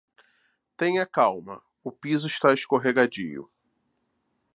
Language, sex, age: Portuguese, male, 40-49